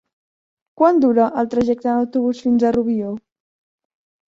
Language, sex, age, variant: Catalan, female, under 19, Central